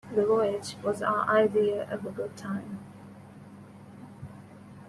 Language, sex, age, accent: English, female, 19-29, India and South Asia (India, Pakistan, Sri Lanka)